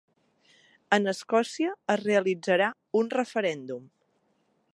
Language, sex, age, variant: Catalan, female, 30-39, Central